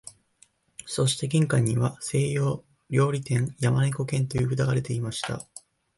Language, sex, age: Japanese, male, 19-29